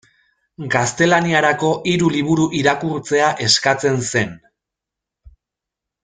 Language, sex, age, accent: Basque, male, 30-39, Mendebalekoa (Araba, Bizkaia, Gipuzkoako mendebaleko herri batzuk)